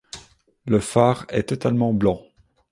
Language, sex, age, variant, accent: French, male, 30-39, Français d'Europe, Français de Belgique